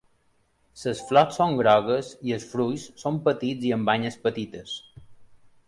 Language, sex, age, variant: Catalan, male, 30-39, Balear